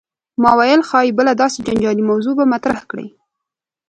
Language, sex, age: Pashto, female, 19-29